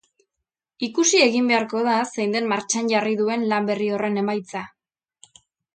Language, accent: Basque, Erdialdekoa edo Nafarra (Gipuzkoa, Nafarroa)